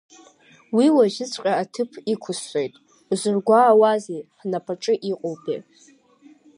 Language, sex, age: Abkhazian, female, 30-39